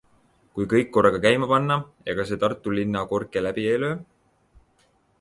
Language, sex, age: Estonian, male, 19-29